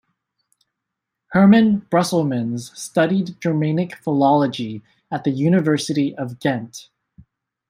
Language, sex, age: English, male, 19-29